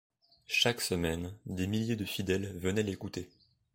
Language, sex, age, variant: French, male, under 19, Français de métropole